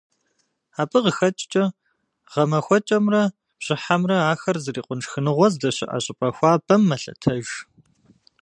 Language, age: Kabardian, 40-49